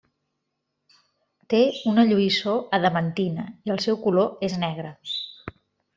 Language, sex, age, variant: Catalan, female, 50-59, Central